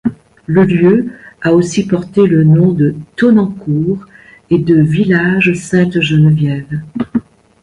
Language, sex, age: French, female, 60-69